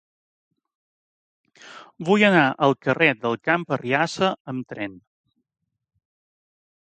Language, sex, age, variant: Catalan, male, 40-49, Balear